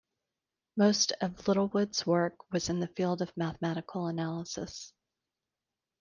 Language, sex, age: English, female, 40-49